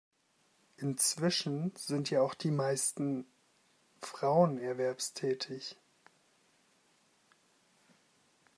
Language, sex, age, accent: German, male, 19-29, Deutschland Deutsch